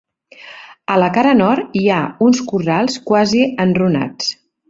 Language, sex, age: Catalan, female, 60-69